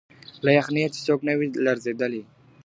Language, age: Pashto, 19-29